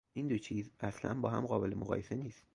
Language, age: Persian, 19-29